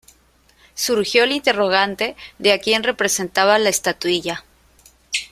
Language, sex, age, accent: Spanish, female, 30-39, Andino-Pacífico: Colombia, Perú, Ecuador, oeste de Bolivia y Venezuela andina